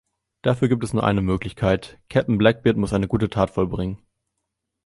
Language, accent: German, Deutschland Deutsch